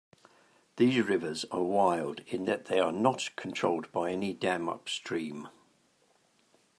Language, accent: English, England English